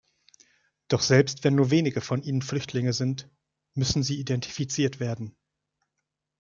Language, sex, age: German, male, 30-39